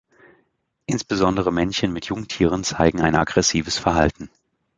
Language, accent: German, Deutschland Deutsch